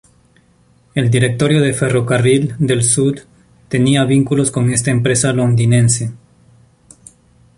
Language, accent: Spanish, Andino-Pacífico: Colombia, Perú, Ecuador, oeste de Bolivia y Venezuela andina